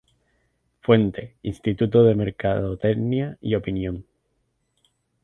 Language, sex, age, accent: Spanish, male, 19-29, España: Islas Canarias